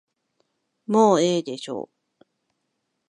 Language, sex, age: Japanese, female, 40-49